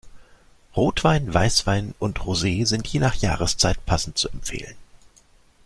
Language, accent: German, Deutschland Deutsch